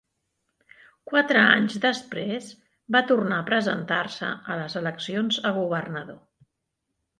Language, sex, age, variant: Catalan, female, 50-59, Central